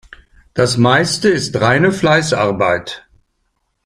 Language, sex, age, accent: German, male, 60-69, Deutschland Deutsch